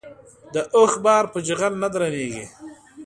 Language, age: Pashto, 30-39